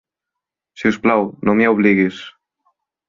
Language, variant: Catalan, Central